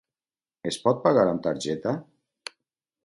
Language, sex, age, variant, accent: Catalan, male, 50-59, Valencià meridional, valencià